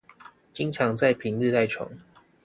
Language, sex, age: Chinese, male, 19-29